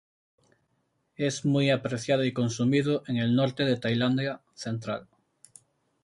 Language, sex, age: Spanish, male, 30-39